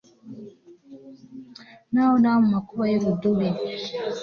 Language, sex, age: Kinyarwanda, female, 19-29